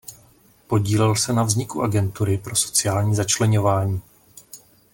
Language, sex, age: Czech, male, 30-39